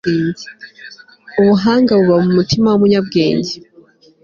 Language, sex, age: Kinyarwanda, female, 19-29